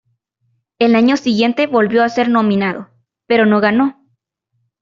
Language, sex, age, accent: Spanish, female, under 19, América central